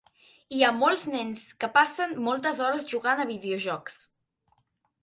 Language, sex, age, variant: Catalan, female, under 19, Central